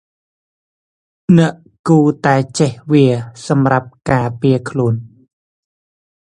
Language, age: Khmer, 19-29